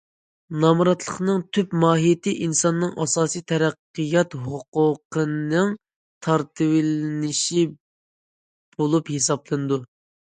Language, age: Uyghur, 19-29